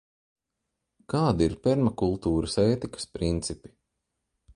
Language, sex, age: Latvian, male, 40-49